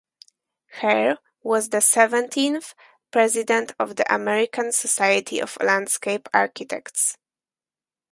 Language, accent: English, Slavic